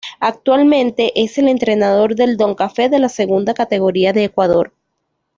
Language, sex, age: Spanish, female, 19-29